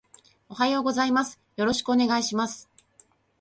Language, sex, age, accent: Japanese, female, 40-49, 標準語